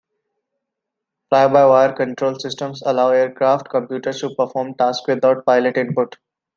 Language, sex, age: English, male, 19-29